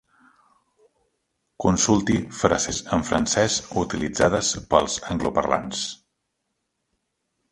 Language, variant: Catalan, Central